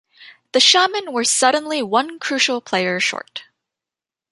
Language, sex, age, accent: English, female, 19-29, United States English